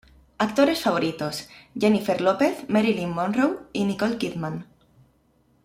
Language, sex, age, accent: Spanish, female, 19-29, España: Centro-Sur peninsular (Madrid, Toledo, Castilla-La Mancha)